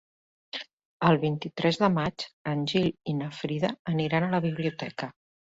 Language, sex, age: Catalan, female, 60-69